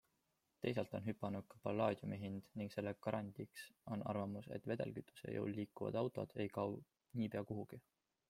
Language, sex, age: Estonian, male, 19-29